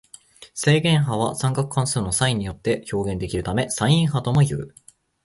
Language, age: Japanese, 19-29